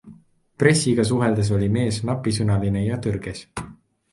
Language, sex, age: Estonian, male, 19-29